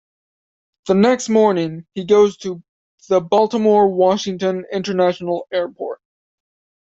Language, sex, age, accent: English, male, 19-29, United States English